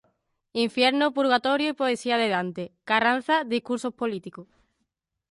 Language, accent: Spanish, España: Sur peninsular (Andalucia, Extremadura, Murcia)